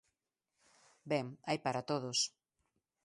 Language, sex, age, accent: Galician, female, 40-49, Normativo (estándar)